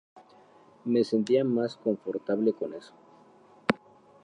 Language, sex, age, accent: Spanish, male, 19-29, México